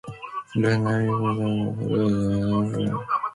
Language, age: English, 19-29